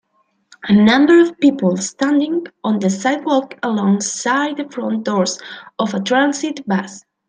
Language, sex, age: English, female, 19-29